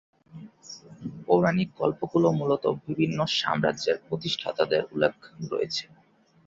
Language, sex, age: Bengali, male, under 19